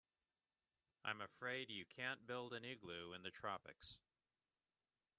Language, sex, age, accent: English, male, 40-49, United States English